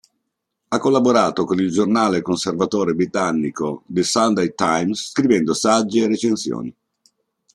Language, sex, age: Italian, male, 50-59